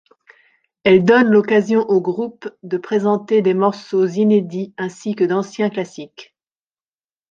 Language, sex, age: French, female, 40-49